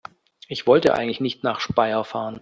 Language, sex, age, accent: German, male, 40-49, Deutschland Deutsch